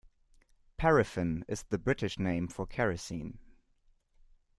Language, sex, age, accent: English, male, 19-29, United States English